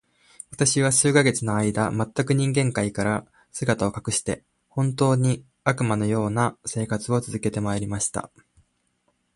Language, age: Japanese, 19-29